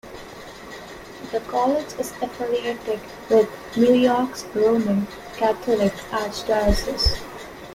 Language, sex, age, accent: English, female, 19-29, India and South Asia (India, Pakistan, Sri Lanka)